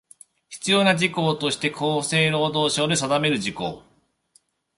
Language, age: Japanese, 40-49